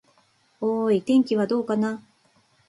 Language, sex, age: Japanese, female, 40-49